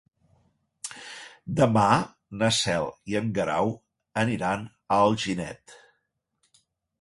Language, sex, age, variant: Catalan, male, 40-49, Central